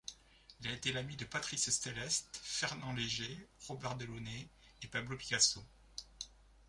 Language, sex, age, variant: French, male, 50-59, Français de métropole